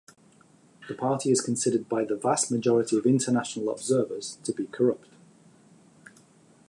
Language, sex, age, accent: English, male, 40-49, England English